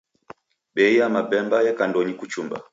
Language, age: Taita, 19-29